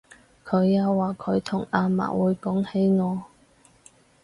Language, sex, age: Cantonese, female, 30-39